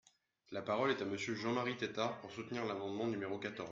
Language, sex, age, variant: French, male, 19-29, Français de métropole